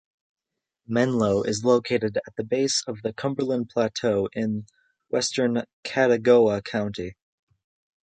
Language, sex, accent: English, male, United States English